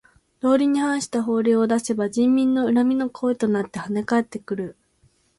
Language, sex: Japanese, female